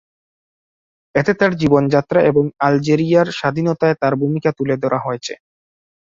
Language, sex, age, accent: Bengali, male, 19-29, fluent